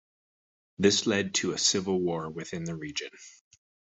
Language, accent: English, Canadian English